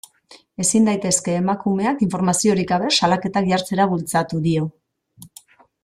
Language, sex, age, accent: Basque, female, 40-49, Mendebalekoa (Araba, Bizkaia, Gipuzkoako mendebaleko herri batzuk)